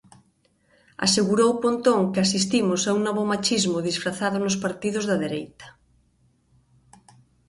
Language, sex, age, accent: Galician, female, 30-39, Normativo (estándar)